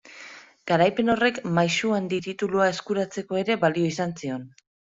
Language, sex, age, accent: Basque, female, 30-39, Mendebalekoa (Araba, Bizkaia, Gipuzkoako mendebaleko herri batzuk)